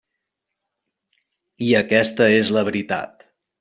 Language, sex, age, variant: Catalan, male, 30-39, Central